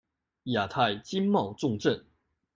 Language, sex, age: Chinese, male, 19-29